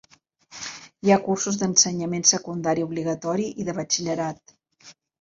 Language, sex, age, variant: Catalan, female, 60-69, Central